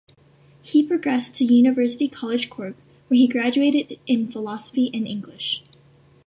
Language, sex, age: English, female, under 19